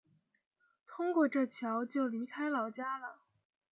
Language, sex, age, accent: Chinese, female, 19-29, 出生地：黑龙江省